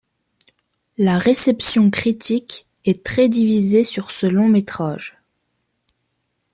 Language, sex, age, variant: French, female, 19-29, Français de métropole